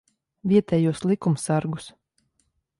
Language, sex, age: Latvian, female, 30-39